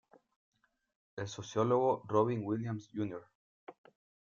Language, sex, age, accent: Spanish, male, 30-39, América central